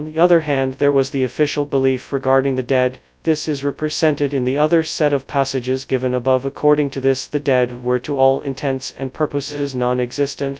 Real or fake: fake